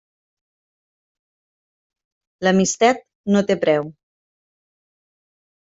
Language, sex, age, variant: Catalan, female, 30-39, Central